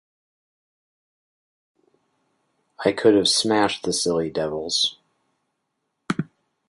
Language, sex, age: English, male, 50-59